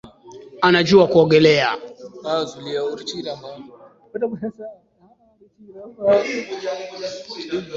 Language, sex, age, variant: Swahili, male, 30-39, Kiswahili cha Bara ya Kenya